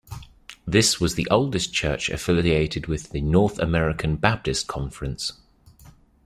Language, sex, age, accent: English, male, 30-39, England English